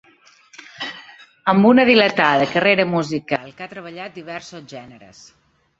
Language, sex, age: Catalan, female, 30-39